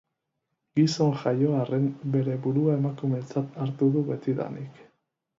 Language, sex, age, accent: Basque, male, 50-59, Erdialdekoa edo Nafarra (Gipuzkoa, Nafarroa)